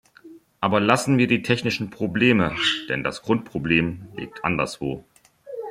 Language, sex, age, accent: German, male, 40-49, Deutschland Deutsch